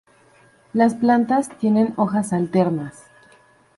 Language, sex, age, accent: Spanish, female, under 19, México